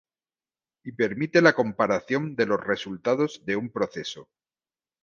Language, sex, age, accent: Spanish, male, 50-59, España: Sur peninsular (Andalucia, Extremadura, Murcia)